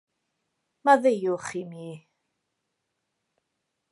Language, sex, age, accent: Welsh, female, 40-49, Y Deyrnas Unedig Cymraeg